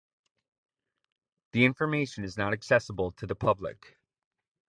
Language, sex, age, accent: English, male, 19-29, United States English